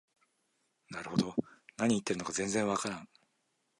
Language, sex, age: Japanese, male, 19-29